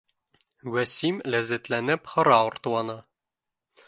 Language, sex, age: Bashkir, male, 19-29